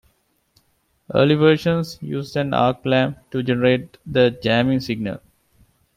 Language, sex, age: English, male, 19-29